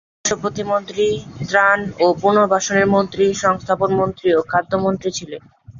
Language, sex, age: Bengali, male, under 19